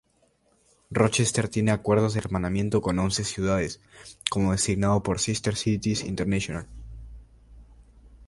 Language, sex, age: Spanish, male, 19-29